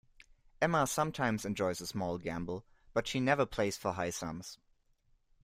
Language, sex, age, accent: English, male, 19-29, United States English